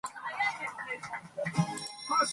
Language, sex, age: English, female, 19-29